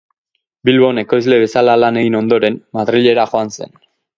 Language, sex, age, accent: Basque, male, 30-39, Erdialdekoa edo Nafarra (Gipuzkoa, Nafarroa)